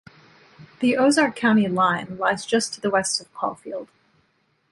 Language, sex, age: English, female, 19-29